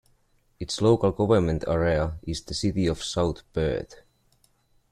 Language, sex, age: English, male, 30-39